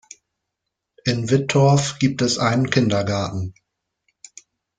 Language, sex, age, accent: German, male, 40-49, Deutschland Deutsch